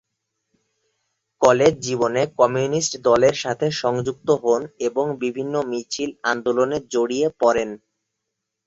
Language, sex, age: Bengali, male, 19-29